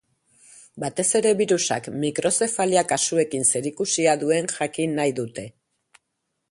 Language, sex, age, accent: Basque, female, 50-59, Mendebalekoa (Araba, Bizkaia, Gipuzkoako mendebaleko herri batzuk)